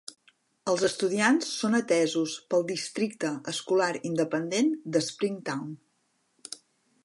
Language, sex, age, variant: Catalan, female, 40-49, Central